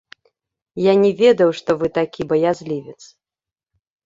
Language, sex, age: Belarusian, female, 30-39